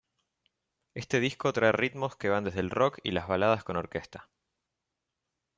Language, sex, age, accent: Spanish, male, 30-39, Rioplatense: Argentina, Uruguay, este de Bolivia, Paraguay